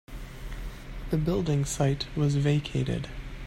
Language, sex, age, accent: English, male, 30-39, United States English